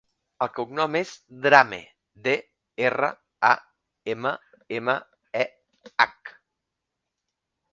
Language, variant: Catalan, Central